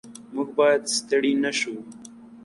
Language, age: Pashto, 19-29